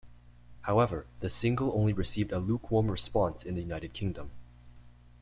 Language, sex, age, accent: English, male, under 19, Canadian English